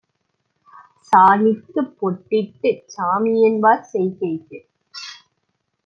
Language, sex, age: Tamil, female, 19-29